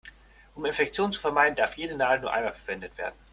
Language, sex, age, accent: German, male, 19-29, Deutschland Deutsch